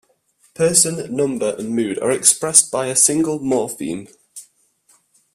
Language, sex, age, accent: English, male, 19-29, England English